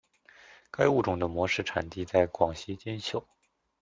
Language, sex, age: Chinese, male, 19-29